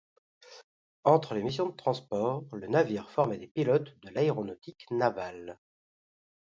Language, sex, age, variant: French, male, 40-49, Français de métropole